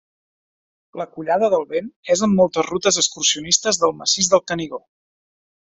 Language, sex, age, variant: Catalan, male, 30-39, Central